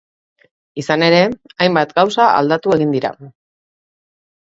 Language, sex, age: Basque, female, 40-49